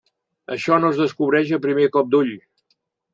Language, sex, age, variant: Catalan, male, 80-89, Central